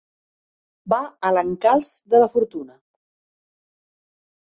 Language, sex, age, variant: Catalan, male, 60-69, Central